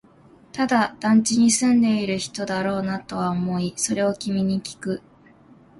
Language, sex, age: Japanese, female, 19-29